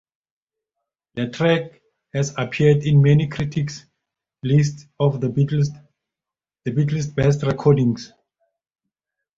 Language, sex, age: English, male, 50-59